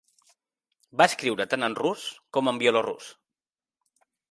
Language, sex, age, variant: Catalan, male, 30-39, Central